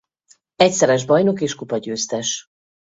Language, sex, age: Hungarian, female, 50-59